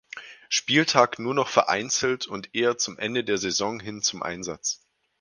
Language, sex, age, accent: German, male, 19-29, Deutschland Deutsch